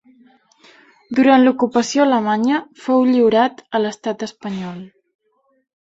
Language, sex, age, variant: Catalan, female, 19-29, Balear